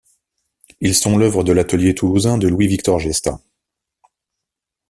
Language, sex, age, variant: French, male, 40-49, Français de métropole